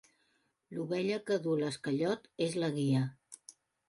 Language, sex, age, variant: Catalan, female, 60-69, Central